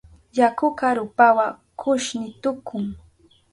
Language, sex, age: Southern Pastaza Quechua, female, 19-29